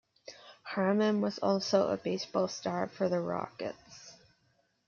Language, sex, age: English, female, 19-29